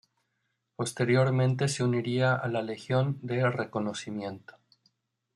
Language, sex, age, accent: Spanish, male, 30-39, México